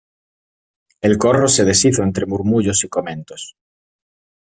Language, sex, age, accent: Spanish, male, 30-39, España: Norte peninsular (Asturias, Castilla y León, Cantabria, País Vasco, Navarra, Aragón, La Rioja, Guadalajara, Cuenca)